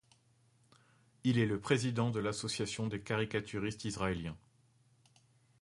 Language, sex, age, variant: French, male, 30-39, Français de métropole